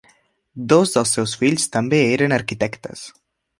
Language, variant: Catalan, Central